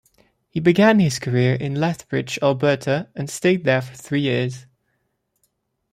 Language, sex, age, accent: English, male, 19-29, England English